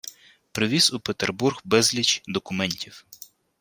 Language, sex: Ukrainian, male